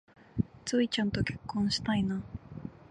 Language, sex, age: Japanese, female, 19-29